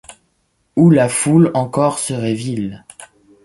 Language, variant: French, Français de métropole